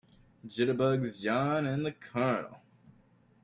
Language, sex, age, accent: English, male, under 19, United States English